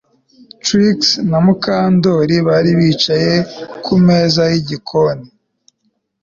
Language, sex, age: Kinyarwanda, male, 19-29